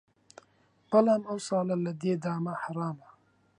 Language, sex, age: Central Kurdish, male, 19-29